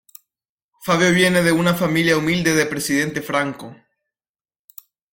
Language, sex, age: Spanish, male, under 19